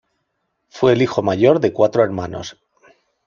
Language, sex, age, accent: Spanish, male, 40-49, España: Sur peninsular (Andalucia, Extremadura, Murcia)